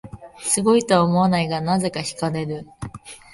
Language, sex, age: Japanese, female, 19-29